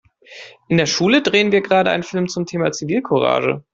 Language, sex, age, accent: German, male, 19-29, Deutschland Deutsch